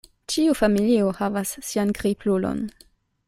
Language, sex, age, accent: Esperanto, female, 19-29, Internacia